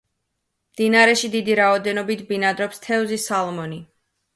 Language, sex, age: Georgian, female, 19-29